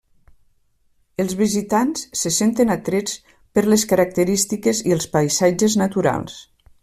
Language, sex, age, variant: Catalan, female, 50-59, Nord-Occidental